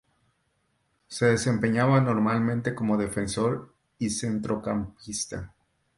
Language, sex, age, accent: Spanish, male, 40-49, México